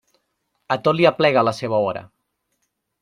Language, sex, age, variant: Catalan, male, 30-39, Nord-Occidental